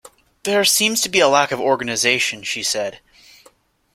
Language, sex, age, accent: English, male, 19-29, United States English